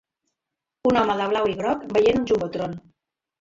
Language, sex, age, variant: Catalan, female, 60-69, Central